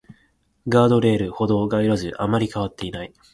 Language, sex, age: Japanese, male, 19-29